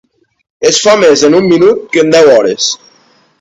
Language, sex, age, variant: Catalan, male, 19-29, Nord-Occidental